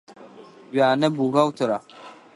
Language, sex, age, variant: Adyghe, male, under 19, Адыгабзэ (Кирил, пстэумэ зэдыряе)